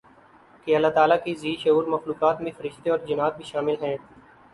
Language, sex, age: Urdu, male, 19-29